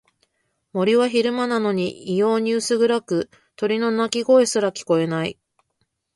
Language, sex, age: Japanese, female, 40-49